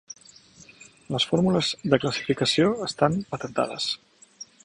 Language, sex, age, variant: Catalan, male, 30-39, Central